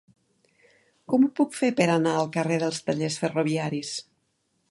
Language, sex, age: Catalan, female, 50-59